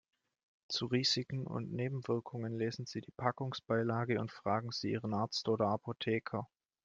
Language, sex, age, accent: German, male, 19-29, Deutschland Deutsch